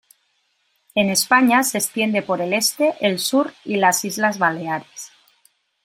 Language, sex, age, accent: Spanish, female, 40-49, España: Norte peninsular (Asturias, Castilla y León, Cantabria, País Vasco, Navarra, Aragón, La Rioja, Guadalajara, Cuenca)